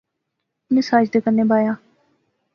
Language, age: Pahari-Potwari, 19-29